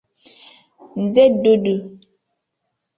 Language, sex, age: Ganda, female, 19-29